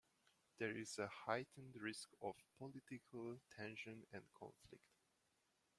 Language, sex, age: English, male, 30-39